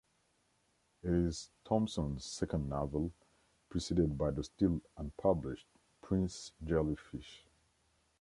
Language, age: English, 19-29